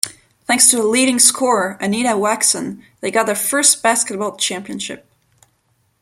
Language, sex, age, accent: English, female, 19-29, United States English